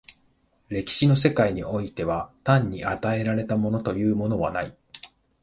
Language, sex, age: Japanese, male, 50-59